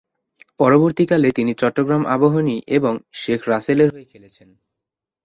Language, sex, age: Bengali, male, 19-29